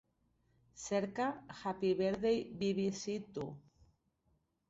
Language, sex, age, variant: Catalan, female, 30-39, Central